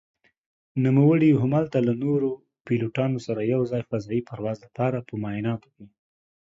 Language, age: Pashto, 19-29